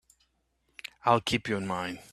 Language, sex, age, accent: English, male, 50-59, United States English